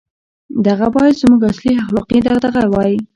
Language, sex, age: Pashto, female, under 19